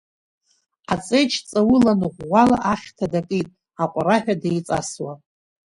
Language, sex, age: Abkhazian, female, 40-49